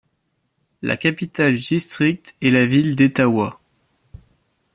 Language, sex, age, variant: French, male, 19-29, Français de métropole